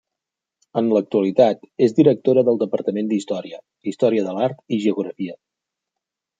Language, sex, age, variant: Catalan, male, 30-39, Central